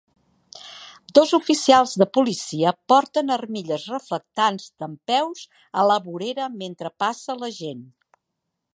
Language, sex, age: Catalan, female, 60-69